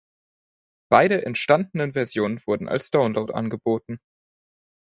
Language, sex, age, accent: German, male, under 19, Deutschland Deutsch